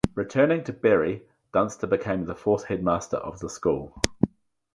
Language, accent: English, New Zealand English